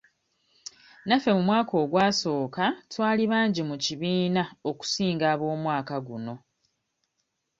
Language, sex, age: Ganda, female, 30-39